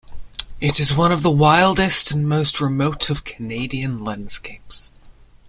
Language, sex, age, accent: English, male, under 19, England English